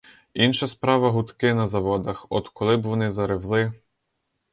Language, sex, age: Ukrainian, male, 19-29